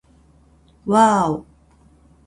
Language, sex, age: Japanese, female, 50-59